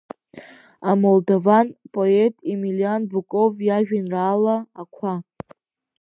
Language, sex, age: Abkhazian, female, under 19